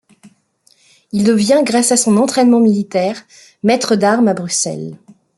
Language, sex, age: French, female, 50-59